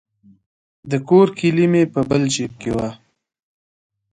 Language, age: Pashto, 19-29